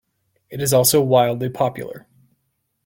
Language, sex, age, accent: English, male, 19-29, United States English